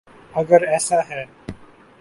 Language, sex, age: Urdu, male, 19-29